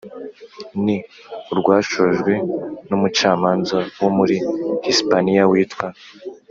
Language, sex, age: Kinyarwanda, male, 19-29